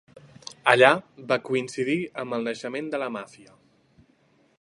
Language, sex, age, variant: Catalan, male, 19-29, Central